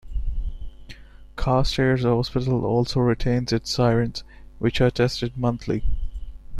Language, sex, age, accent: English, male, 19-29, India and South Asia (India, Pakistan, Sri Lanka)